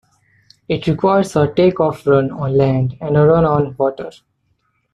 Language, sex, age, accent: English, male, 19-29, India and South Asia (India, Pakistan, Sri Lanka)